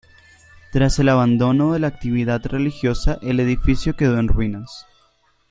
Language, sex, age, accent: Spanish, male, under 19, Andino-Pacífico: Colombia, Perú, Ecuador, oeste de Bolivia y Venezuela andina